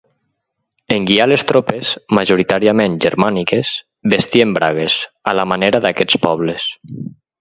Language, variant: Catalan, Nord-Occidental